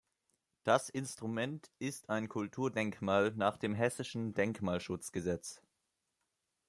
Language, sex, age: German, male, under 19